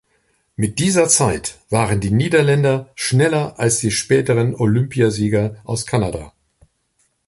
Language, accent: German, Deutschland Deutsch